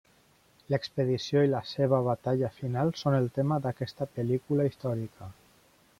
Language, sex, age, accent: Catalan, male, 30-39, valencià